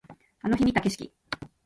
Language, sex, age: Japanese, female, 40-49